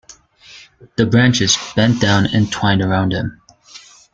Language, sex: English, male